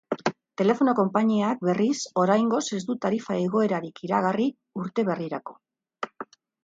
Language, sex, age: Basque, female, 60-69